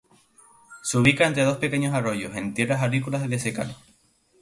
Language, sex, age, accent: Spanish, male, 19-29, España: Islas Canarias